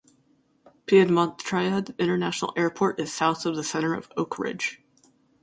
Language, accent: English, United States English